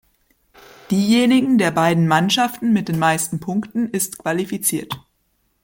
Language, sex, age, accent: German, male, 19-29, Deutschland Deutsch